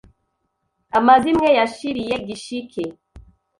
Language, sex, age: Kinyarwanda, female, 30-39